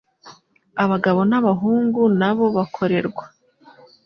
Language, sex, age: Kinyarwanda, female, 19-29